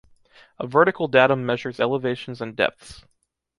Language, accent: English, United States English